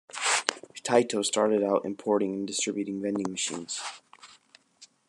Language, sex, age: English, male, under 19